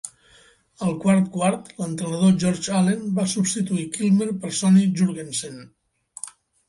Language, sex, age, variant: Catalan, male, 70-79, Central